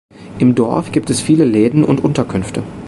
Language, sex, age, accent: German, male, 19-29, Deutschland Deutsch